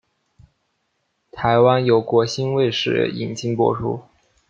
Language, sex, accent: Chinese, male, 出生地：湖北省